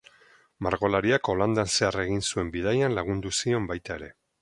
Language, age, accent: Basque, 40-49, Mendebalekoa (Araba, Bizkaia, Gipuzkoako mendebaleko herri batzuk)